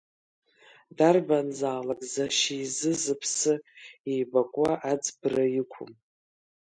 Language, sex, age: Abkhazian, female, 50-59